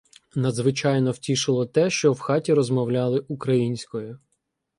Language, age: Ukrainian, 19-29